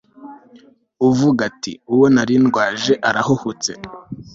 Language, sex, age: Kinyarwanda, male, 19-29